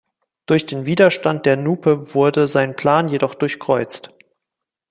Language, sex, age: German, male, 19-29